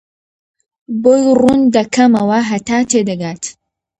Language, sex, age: Central Kurdish, female, under 19